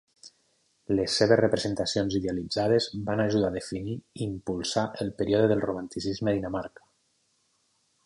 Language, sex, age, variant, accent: Catalan, male, 30-39, Nord-Occidental, Lleidatà